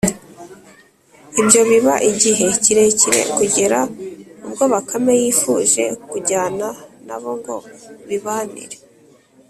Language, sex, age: Kinyarwanda, female, 19-29